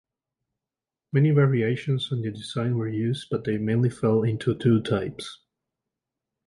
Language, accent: English, United States English